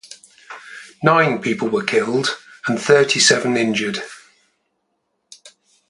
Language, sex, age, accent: English, male, 60-69, England English